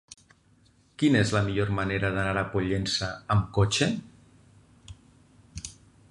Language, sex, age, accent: Catalan, male, 40-49, valencià